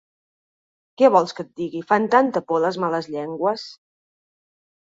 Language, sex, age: Catalan, female, 30-39